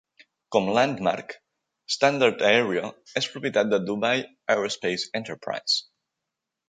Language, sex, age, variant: Catalan, male, 19-29, Balear